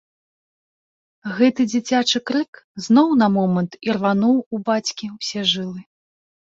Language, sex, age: Belarusian, female, 30-39